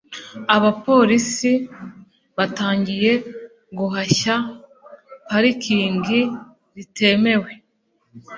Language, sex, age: Kinyarwanda, female, 19-29